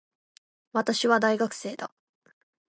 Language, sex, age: Japanese, female, 19-29